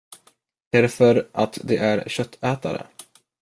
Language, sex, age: Swedish, male, under 19